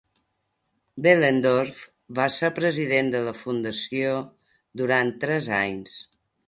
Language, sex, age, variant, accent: Catalan, female, 60-69, Balear, mallorquí